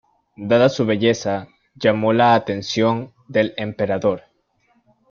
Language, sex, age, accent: Spanish, male, under 19, Andino-Pacífico: Colombia, Perú, Ecuador, oeste de Bolivia y Venezuela andina